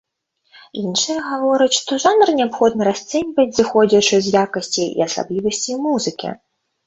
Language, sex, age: Belarusian, female, 19-29